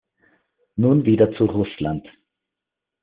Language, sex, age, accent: German, male, 50-59, Österreichisches Deutsch